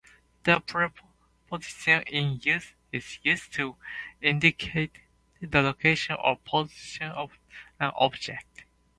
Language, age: English, 19-29